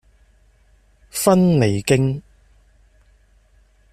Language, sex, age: Cantonese, male, 40-49